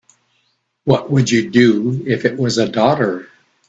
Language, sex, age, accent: English, male, 80-89, United States English